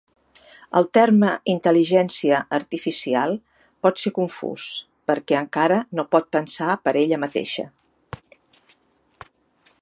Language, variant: Catalan, Central